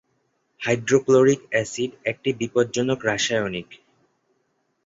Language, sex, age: Bengali, male, 19-29